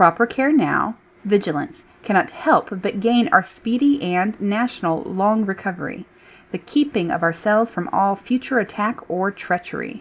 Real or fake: real